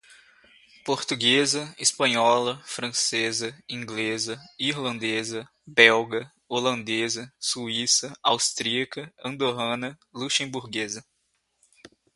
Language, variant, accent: Portuguese, Portuguese (Brasil), Mineiro